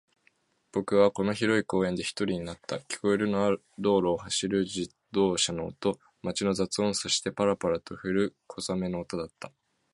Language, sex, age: Japanese, male, 19-29